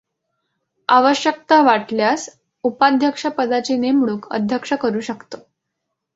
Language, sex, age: Marathi, female, under 19